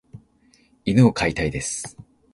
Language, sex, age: Japanese, male, 19-29